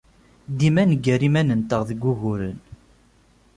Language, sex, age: Kabyle, male, 30-39